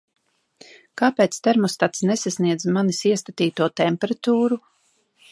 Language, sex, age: Latvian, female, 40-49